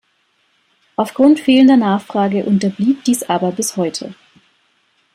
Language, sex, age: German, female, 30-39